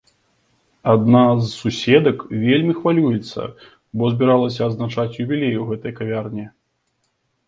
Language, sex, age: Belarusian, male, 30-39